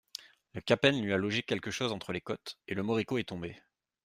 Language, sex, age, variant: French, male, 30-39, Français de métropole